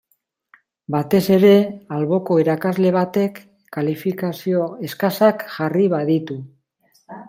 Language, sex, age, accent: Basque, male, 50-59, Mendebalekoa (Araba, Bizkaia, Gipuzkoako mendebaleko herri batzuk)